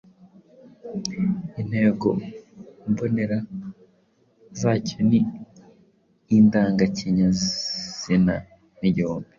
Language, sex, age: Kinyarwanda, male, 19-29